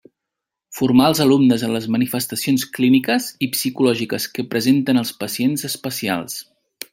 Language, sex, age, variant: Catalan, male, 40-49, Central